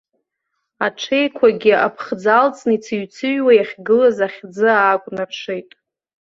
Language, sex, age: Abkhazian, female, 40-49